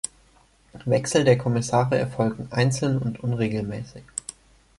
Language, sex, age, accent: German, male, 19-29, Deutschland Deutsch